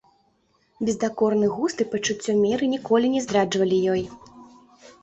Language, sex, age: Belarusian, female, 19-29